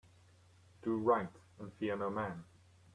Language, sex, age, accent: English, male, 30-39, England English